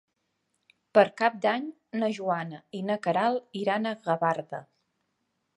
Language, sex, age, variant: Catalan, female, 40-49, Central